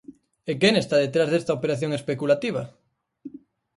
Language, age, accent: Galician, 19-29, Atlántico (seseo e gheada)